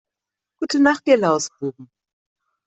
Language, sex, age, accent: German, female, 50-59, Deutschland Deutsch